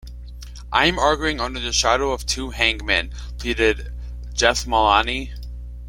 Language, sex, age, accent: English, male, under 19, United States English